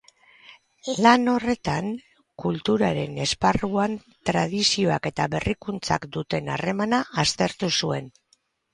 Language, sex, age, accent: Basque, female, 60-69, Erdialdekoa edo Nafarra (Gipuzkoa, Nafarroa)